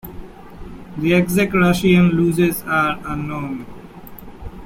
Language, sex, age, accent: English, male, 30-39, United States English